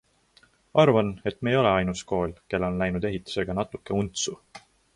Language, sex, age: Estonian, male, 19-29